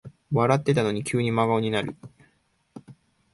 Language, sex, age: Japanese, male, 19-29